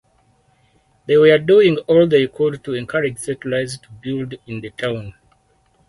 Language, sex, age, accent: English, male, 30-39, Southern African (South Africa, Zimbabwe, Namibia)